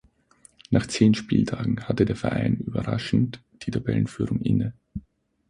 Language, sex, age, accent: German, male, 19-29, Österreichisches Deutsch